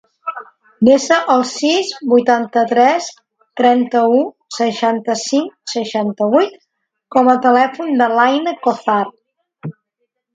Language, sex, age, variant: Catalan, female, 50-59, Central